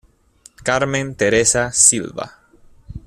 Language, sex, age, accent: Spanish, male, 19-29, Caribe: Cuba, Venezuela, Puerto Rico, República Dominicana, Panamá, Colombia caribeña, México caribeño, Costa del golfo de México